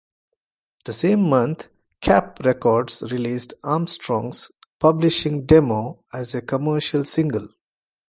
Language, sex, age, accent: English, male, 40-49, India and South Asia (India, Pakistan, Sri Lanka)